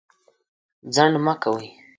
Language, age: Pashto, under 19